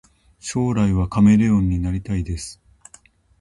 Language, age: Japanese, 50-59